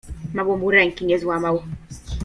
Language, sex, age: Polish, female, 19-29